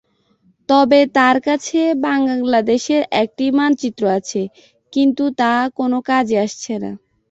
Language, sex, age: Bengali, female, 19-29